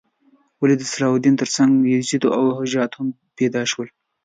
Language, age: Pashto, 19-29